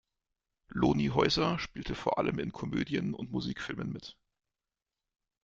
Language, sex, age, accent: German, male, 30-39, Deutschland Deutsch